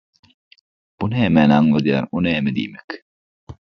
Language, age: Turkmen, 19-29